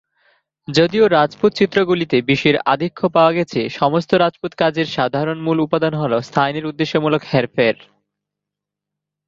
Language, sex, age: Bengali, male, 19-29